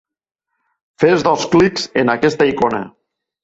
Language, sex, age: Catalan, male, 50-59